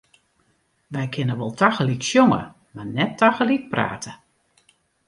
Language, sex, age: Western Frisian, female, 60-69